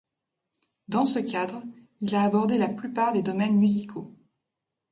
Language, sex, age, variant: French, female, 30-39, Français de métropole